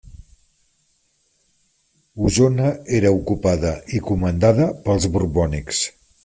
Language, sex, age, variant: Catalan, male, 60-69, Central